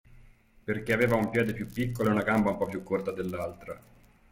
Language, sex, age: Italian, male, 30-39